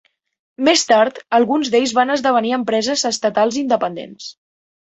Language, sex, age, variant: Catalan, female, under 19, Central